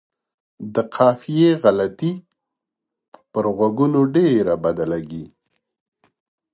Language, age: Pashto, 40-49